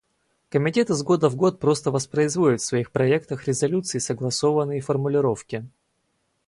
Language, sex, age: Russian, male, 19-29